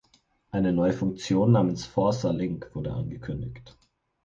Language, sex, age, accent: German, male, 19-29, Deutschland Deutsch